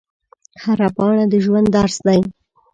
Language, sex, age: Pashto, female, under 19